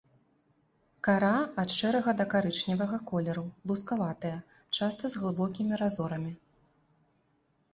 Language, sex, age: Belarusian, female, 30-39